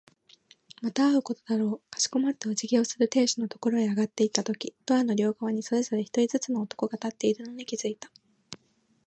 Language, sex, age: Japanese, female, 19-29